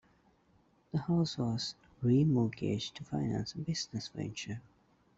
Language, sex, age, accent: English, male, 19-29, England English